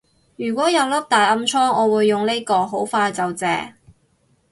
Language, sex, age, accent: Cantonese, female, 30-39, 广州音